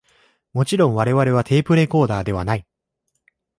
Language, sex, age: Japanese, male, 19-29